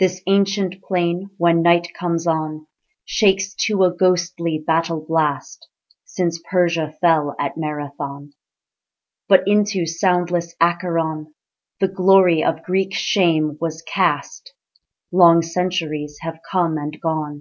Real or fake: real